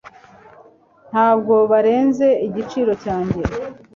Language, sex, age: Kinyarwanda, female, 40-49